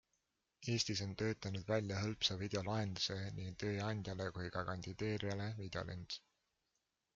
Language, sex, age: Estonian, male, 19-29